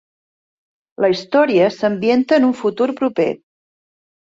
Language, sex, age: Catalan, female, 40-49